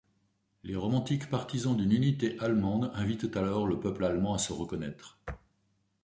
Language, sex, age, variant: French, male, 60-69, Français de métropole